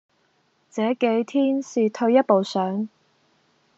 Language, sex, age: Cantonese, female, 19-29